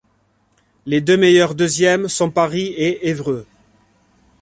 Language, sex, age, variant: French, male, 40-49, Français de métropole